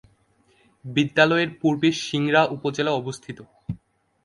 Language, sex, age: Bengali, male, 19-29